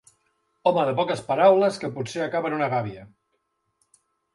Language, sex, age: Catalan, male, 50-59